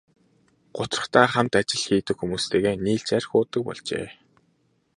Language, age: Mongolian, 19-29